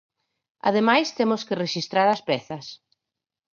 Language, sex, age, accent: Galician, female, 40-49, Normativo (estándar)